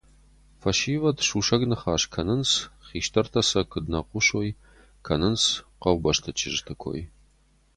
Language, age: Ossetic, 30-39